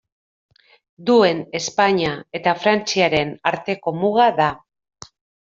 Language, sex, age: Basque, female, 40-49